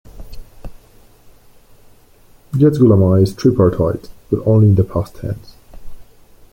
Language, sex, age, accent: English, male, 30-39, Australian English